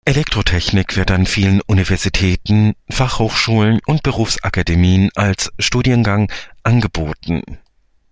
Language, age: German, 30-39